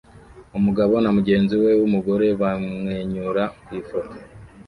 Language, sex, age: Kinyarwanda, male, 19-29